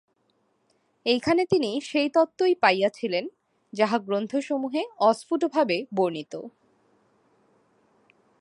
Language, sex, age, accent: Bengali, female, 19-29, প্রমিত